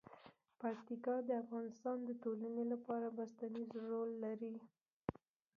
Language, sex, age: Pashto, female, under 19